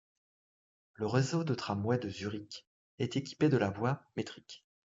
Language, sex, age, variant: French, male, 30-39, Français de métropole